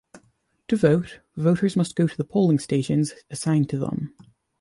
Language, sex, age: English, male, under 19